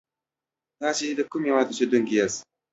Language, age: Pashto, under 19